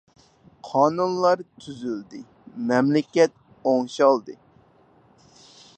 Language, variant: Uyghur, ئۇيغۇر تىلى